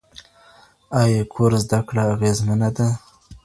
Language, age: Pashto, 19-29